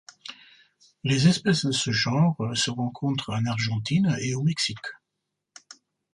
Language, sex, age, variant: French, male, 50-59, Français d'Europe